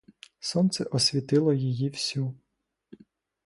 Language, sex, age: Ukrainian, male, 30-39